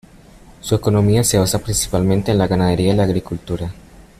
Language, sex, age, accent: Spanish, male, under 19, Andino-Pacífico: Colombia, Perú, Ecuador, oeste de Bolivia y Venezuela andina